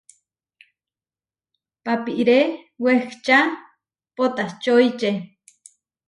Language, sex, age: Huarijio, female, 30-39